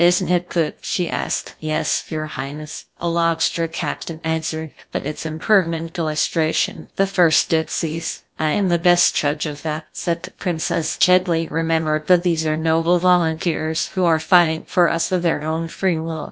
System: TTS, GlowTTS